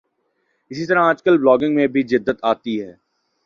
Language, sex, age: Urdu, male, 19-29